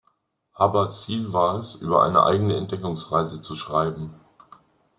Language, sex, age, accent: German, male, 50-59, Deutschland Deutsch